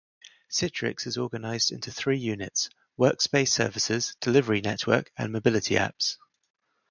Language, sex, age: English, male, 30-39